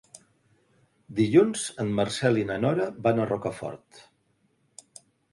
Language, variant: Catalan, Central